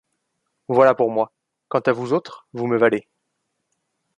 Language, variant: French, Français de métropole